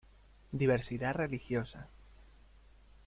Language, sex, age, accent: Spanish, male, 30-39, España: Norte peninsular (Asturias, Castilla y León, Cantabria, País Vasco, Navarra, Aragón, La Rioja, Guadalajara, Cuenca)